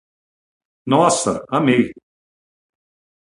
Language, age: Portuguese, 60-69